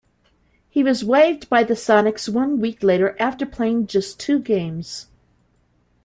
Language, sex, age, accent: English, female, 50-59, United States English